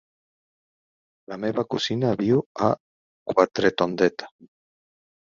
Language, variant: Catalan, Central